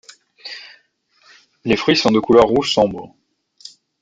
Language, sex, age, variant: French, male, 30-39, Français de métropole